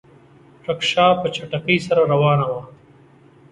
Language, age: Pashto, 40-49